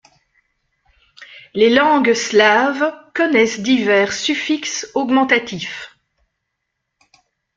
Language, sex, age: French, female, 40-49